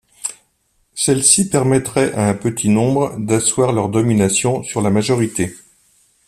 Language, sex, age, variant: French, male, 50-59, Français de métropole